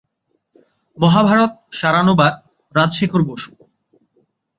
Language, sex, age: Bengali, male, 19-29